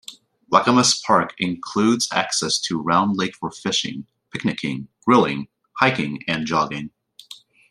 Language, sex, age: English, male, 19-29